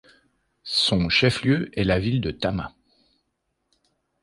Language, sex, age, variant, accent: French, male, 50-59, Français d'Europe, Français de Suisse